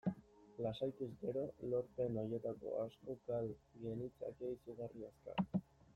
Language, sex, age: Basque, male, 19-29